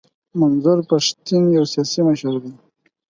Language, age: Pashto, under 19